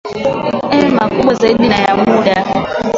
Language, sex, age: Swahili, female, 19-29